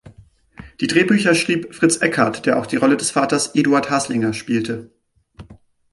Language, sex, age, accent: German, male, 19-29, Deutschland Deutsch